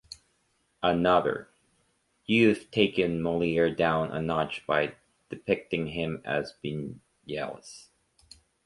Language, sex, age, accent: English, male, 30-39, United States English